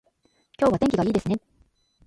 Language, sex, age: Japanese, female, 40-49